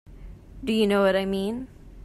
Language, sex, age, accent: English, female, 19-29, United States English